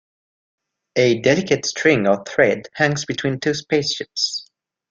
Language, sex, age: English, male, 19-29